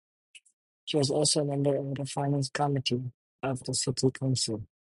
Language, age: English, 19-29